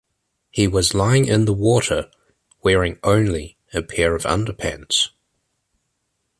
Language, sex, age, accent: English, male, 40-49, New Zealand English